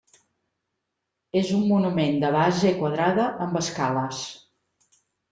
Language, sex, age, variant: Catalan, female, 50-59, Central